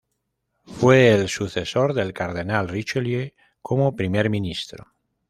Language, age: Spanish, 30-39